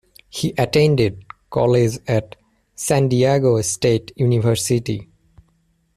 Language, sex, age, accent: English, male, 19-29, United States English